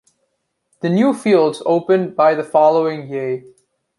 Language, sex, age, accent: English, male, under 19, United States English